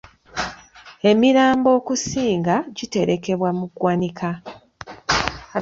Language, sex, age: Ganda, female, 30-39